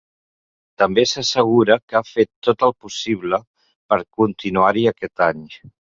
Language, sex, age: Catalan, male, 50-59